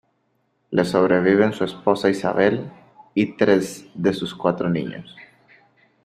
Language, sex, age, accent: Spanish, male, 19-29, América central